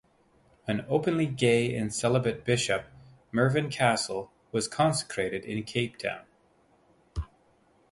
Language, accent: English, Canadian English